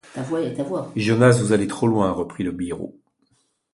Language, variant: French, Français de métropole